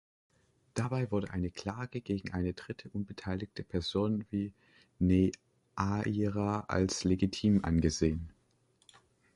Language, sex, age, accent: German, male, under 19, Deutschland Deutsch